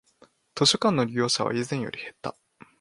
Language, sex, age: Japanese, male, 19-29